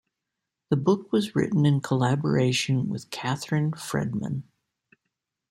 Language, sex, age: English, female, 60-69